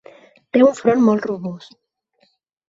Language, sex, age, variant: Catalan, female, 30-39, Central